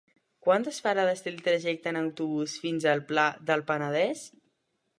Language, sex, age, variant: Catalan, male, 19-29, Central